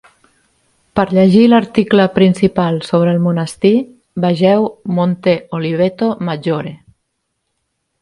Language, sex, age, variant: Catalan, female, 40-49, Central